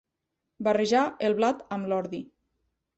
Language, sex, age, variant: Catalan, female, 19-29, Nord-Occidental